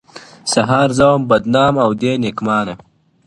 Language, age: Pashto, under 19